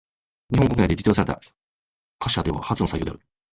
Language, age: Japanese, 40-49